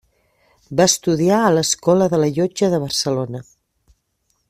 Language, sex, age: Catalan, female, 40-49